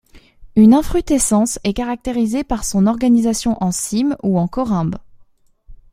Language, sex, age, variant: French, female, 19-29, Français de métropole